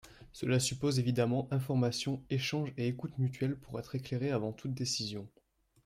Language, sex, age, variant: French, male, 19-29, Français de métropole